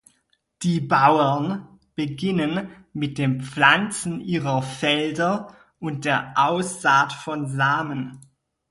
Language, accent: German, Deutschland Deutsch